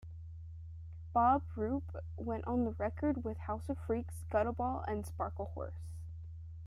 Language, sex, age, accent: English, female, 19-29, United States English